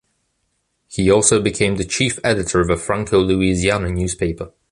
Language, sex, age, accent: English, male, under 19, England English